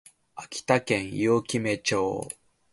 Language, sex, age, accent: Japanese, male, 19-29, 標準語